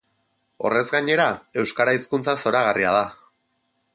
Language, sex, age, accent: Basque, male, 30-39, Erdialdekoa edo Nafarra (Gipuzkoa, Nafarroa)